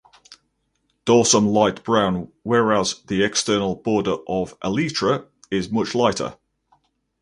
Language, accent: English, England English